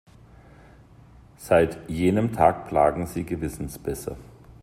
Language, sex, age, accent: German, male, 40-49, Deutschland Deutsch